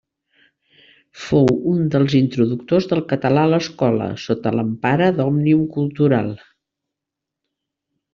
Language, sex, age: Catalan, female, 70-79